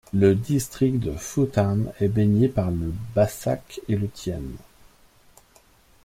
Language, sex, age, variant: French, male, 40-49, Français de métropole